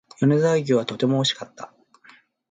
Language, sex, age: Japanese, male, 50-59